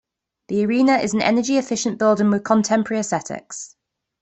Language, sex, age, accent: English, female, 30-39, England English